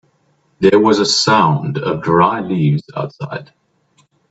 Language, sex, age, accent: English, male, 19-29, Southern African (South Africa, Zimbabwe, Namibia)